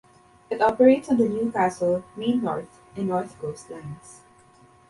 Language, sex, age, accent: English, female, 19-29, Filipino